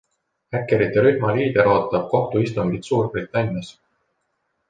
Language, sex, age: Estonian, male, 40-49